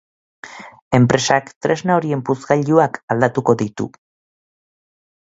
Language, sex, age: Basque, female, 40-49